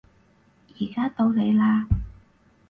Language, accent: Cantonese, 广州音